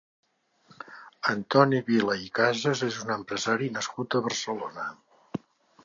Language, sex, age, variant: Catalan, male, 60-69, Central